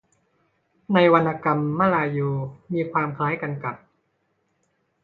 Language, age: Thai, 30-39